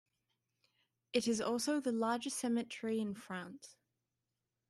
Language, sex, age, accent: English, female, 19-29, Australian English